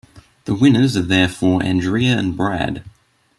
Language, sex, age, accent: English, male, under 19, Australian English